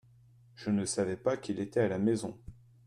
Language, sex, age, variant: French, male, 40-49, Français de métropole